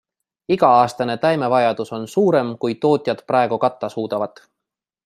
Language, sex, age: Estonian, male, 30-39